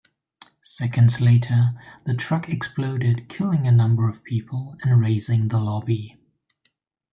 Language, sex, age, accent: English, male, 40-49, England English